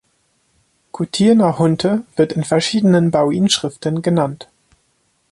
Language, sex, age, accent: German, male, 19-29, Deutschland Deutsch